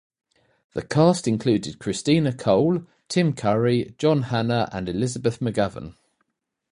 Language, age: English, 40-49